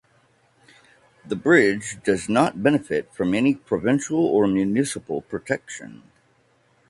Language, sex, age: English, male, 40-49